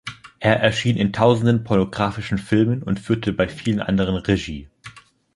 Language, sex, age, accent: German, male, 19-29, Deutschland Deutsch